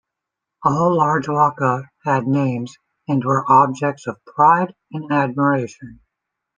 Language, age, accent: English, 30-39, United States English